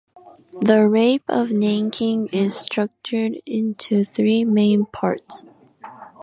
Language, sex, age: English, female, 19-29